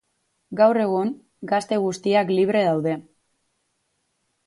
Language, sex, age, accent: Basque, female, 19-29, Mendebalekoa (Araba, Bizkaia, Gipuzkoako mendebaleko herri batzuk)